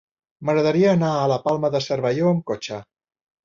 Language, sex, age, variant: Catalan, male, 60-69, Central